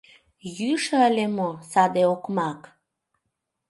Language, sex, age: Mari, female, 30-39